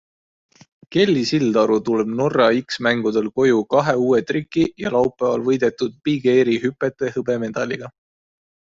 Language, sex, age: Estonian, male, 19-29